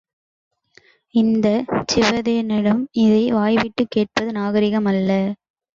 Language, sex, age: Tamil, female, under 19